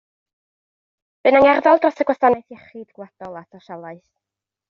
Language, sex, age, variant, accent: Welsh, female, 19-29, North-Eastern Welsh, Y Deyrnas Unedig Cymraeg